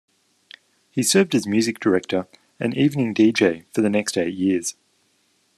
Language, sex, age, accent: English, male, 30-39, Australian English